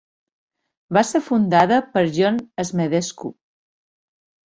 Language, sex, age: Catalan, female, 50-59